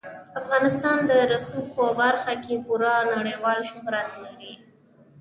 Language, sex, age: Pashto, female, 19-29